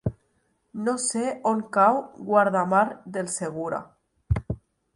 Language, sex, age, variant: Catalan, female, 19-29, Nord-Occidental